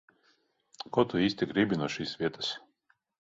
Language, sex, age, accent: Latvian, male, 40-49, Krievu